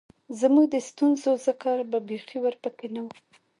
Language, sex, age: Pashto, female, 19-29